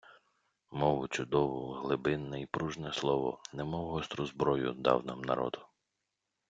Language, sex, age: Ukrainian, male, 30-39